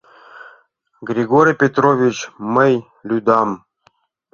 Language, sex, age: Mari, male, 40-49